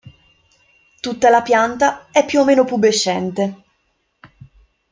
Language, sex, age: Italian, female, 19-29